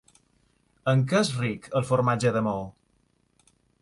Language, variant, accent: Catalan, Balear, mallorquí